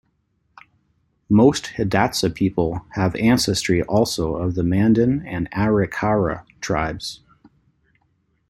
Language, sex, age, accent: English, male, 40-49, Canadian English